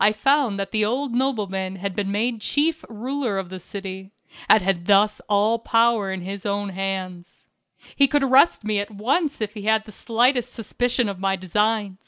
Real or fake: real